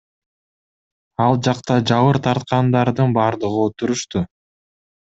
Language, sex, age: Kyrgyz, male, 19-29